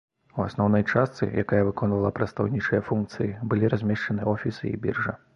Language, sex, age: Belarusian, male, 30-39